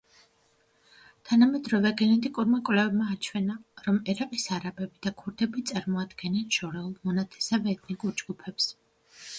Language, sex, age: Georgian, female, 30-39